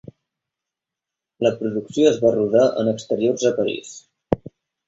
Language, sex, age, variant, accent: Catalan, male, 19-29, Central, Barceloní